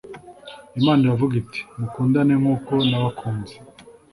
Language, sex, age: Kinyarwanda, male, 19-29